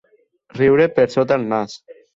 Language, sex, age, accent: Catalan, male, under 19, valencià